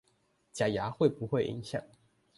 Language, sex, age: Chinese, male, 19-29